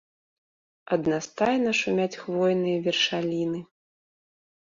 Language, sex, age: Belarusian, female, 40-49